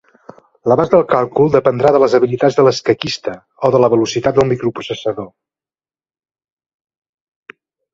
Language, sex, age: Catalan, male, 50-59